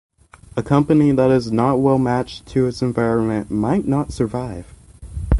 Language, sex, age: English, male, under 19